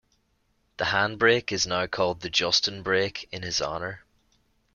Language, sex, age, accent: English, male, 30-39, Irish English